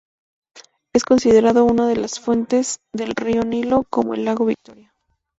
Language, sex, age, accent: Spanish, female, 19-29, México